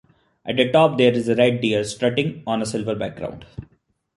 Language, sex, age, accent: English, male, 19-29, India and South Asia (India, Pakistan, Sri Lanka)